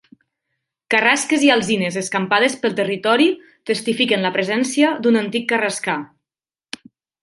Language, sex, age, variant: Catalan, female, 30-39, Nord-Occidental